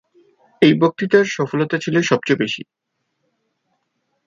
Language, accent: Bengali, Native